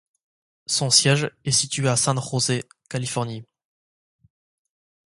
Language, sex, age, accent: French, male, under 19, Français du sud de la France